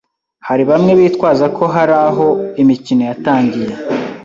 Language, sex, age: Kinyarwanda, male, 19-29